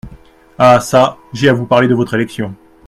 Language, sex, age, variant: French, male, 30-39, Français de métropole